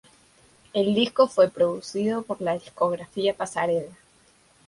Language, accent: Spanish, Andino-Pacífico: Colombia, Perú, Ecuador, oeste de Bolivia y Venezuela andina